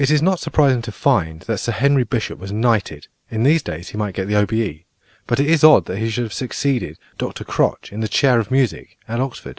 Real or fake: real